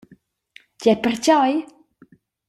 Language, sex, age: Romansh, female, 19-29